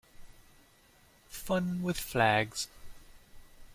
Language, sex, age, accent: English, male, 19-29, Southern African (South Africa, Zimbabwe, Namibia)